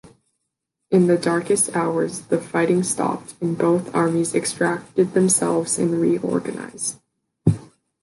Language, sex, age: English, female, under 19